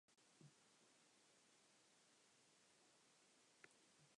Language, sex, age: English, male, under 19